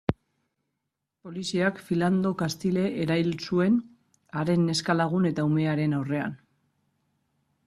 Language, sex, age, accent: Basque, female, 40-49, Mendebalekoa (Araba, Bizkaia, Gipuzkoako mendebaleko herri batzuk)